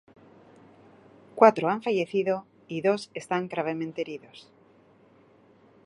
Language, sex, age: Spanish, female, 40-49